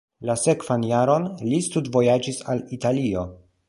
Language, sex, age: Esperanto, male, 19-29